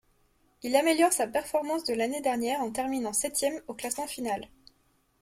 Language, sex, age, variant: French, female, 19-29, Français de métropole